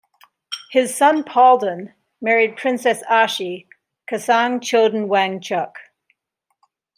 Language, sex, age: English, female, 50-59